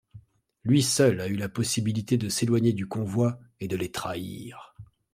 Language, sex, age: French, male, 40-49